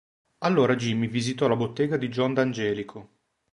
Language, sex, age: Italian, male, 40-49